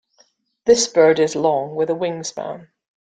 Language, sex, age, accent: English, female, 50-59, Scottish English